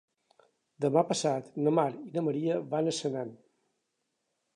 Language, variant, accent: Catalan, Balear, balear